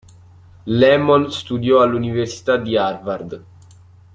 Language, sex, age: Italian, male, 19-29